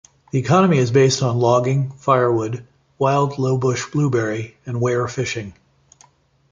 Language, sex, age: English, male, 40-49